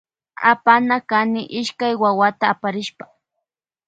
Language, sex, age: Loja Highland Quichua, female, 19-29